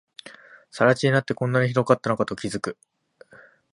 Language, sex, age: Japanese, male, 19-29